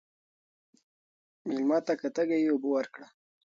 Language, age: Pashto, 19-29